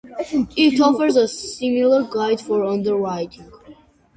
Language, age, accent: English, 19-29, United States English